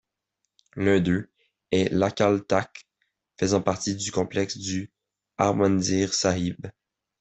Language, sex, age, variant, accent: French, male, under 19, Français d'Amérique du Nord, Français du Canada